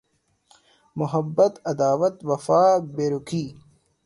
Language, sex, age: Urdu, male, 19-29